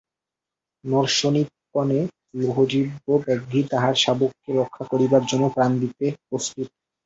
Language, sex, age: Bengali, male, 19-29